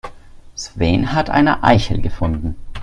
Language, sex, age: German, male, 19-29